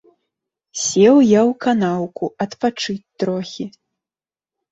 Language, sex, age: Belarusian, female, 19-29